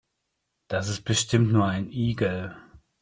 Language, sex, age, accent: German, male, 30-39, Deutschland Deutsch